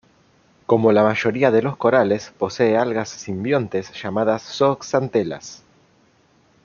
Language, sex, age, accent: Spanish, male, 30-39, Rioplatense: Argentina, Uruguay, este de Bolivia, Paraguay